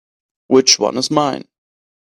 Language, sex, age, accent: English, male, 19-29, United States English